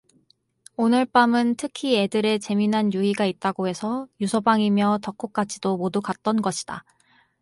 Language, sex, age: Korean, female, 19-29